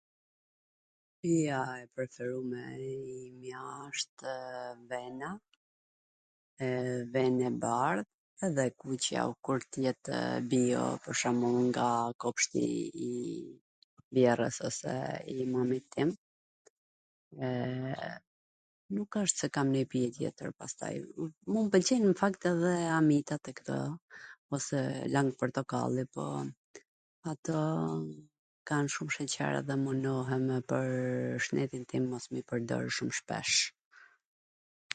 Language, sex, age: Gheg Albanian, female, 40-49